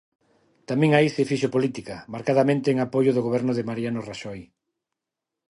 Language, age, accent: Galician, 40-49, Neofalante